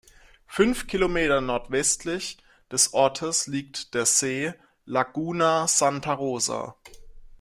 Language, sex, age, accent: German, male, 19-29, Deutschland Deutsch